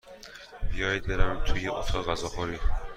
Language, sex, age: Persian, male, 30-39